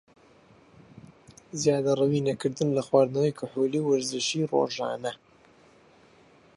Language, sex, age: Central Kurdish, male, 19-29